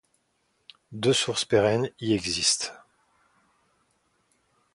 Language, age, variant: French, 40-49, Français de métropole